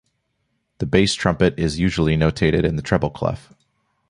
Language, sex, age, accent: English, male, 19-29, United States English